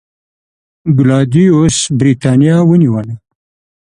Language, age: Pashto, 70-79